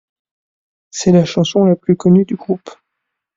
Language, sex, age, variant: French, male, 19-29, Français de métropole